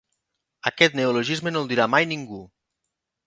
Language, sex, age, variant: Catalan, male, 30-39, Nord-Occidental